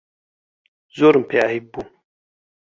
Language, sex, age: Central Kurdish, male, 30-39